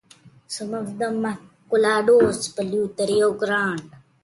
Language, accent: English, India and South Asia (India, Pakistan, Sri Lanka)